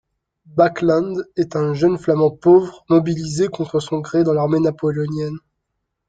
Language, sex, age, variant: French, male, 19-29, Français de métropole